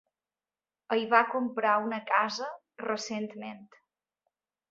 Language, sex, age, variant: Catalan, female, 40-49, Balear